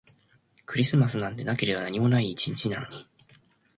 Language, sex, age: Japanese, male, 19-29